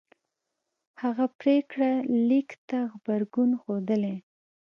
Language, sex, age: Pashto, female, 19-29